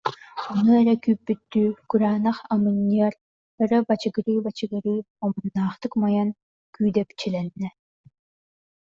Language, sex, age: Yakut, female, under 19